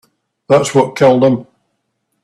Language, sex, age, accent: English, male, 50-59, Scottish English